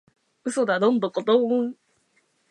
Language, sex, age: Japanese, female, under 19